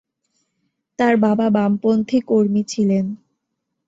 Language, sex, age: Bengali, female, under 19